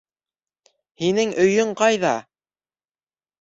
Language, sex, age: Bashkir, male, under 19